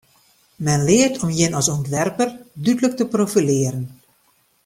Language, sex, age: Western Frisian, female, 50-59